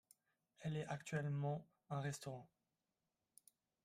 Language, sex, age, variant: French, male, 19-29, Français de métropole